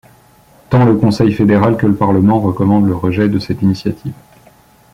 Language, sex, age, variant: French, male, 30-39, Français de métropole